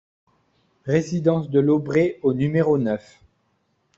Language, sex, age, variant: French, male, 40-49, Français de métropole